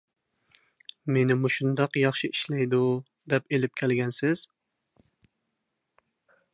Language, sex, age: Uyghur, male, 19-29